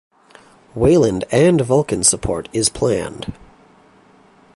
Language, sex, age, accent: English, male, 19-29, Canadian English